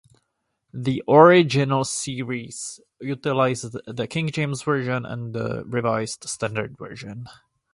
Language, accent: English, Czech